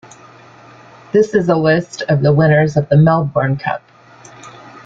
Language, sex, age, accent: English, female, 50-59, United States English